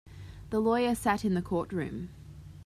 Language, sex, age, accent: English, female, 19-29, Australian English